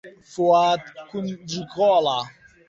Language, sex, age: Central Kurdish, male, 19-29